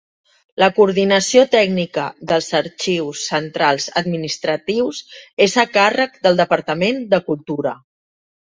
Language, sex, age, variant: Catalan, female, 50-59, Central